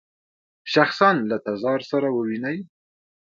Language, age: Pashto, 19-29